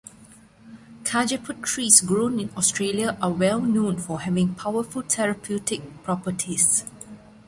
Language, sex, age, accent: English, female, 30-39, Malaysian English